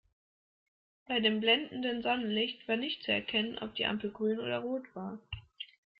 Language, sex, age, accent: German, female, 19-29, Deutschland Deutsch